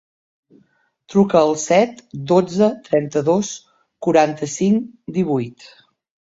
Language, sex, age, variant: Catalan, female, 50-59, Central